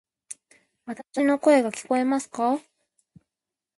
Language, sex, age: Japanese, female, 19-29